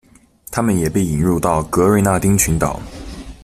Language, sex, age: Chinese, male, under 19